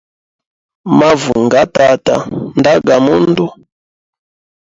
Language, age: Hemba, 30-39